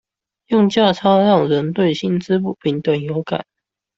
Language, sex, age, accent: Chinese, male, 19-29, 出生地：新北市